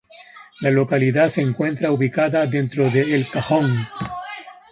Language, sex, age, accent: Spanish, male, 30-39, España: Centro-Sur peninsular (Madrid, Toledo, Castilla-La Mancha)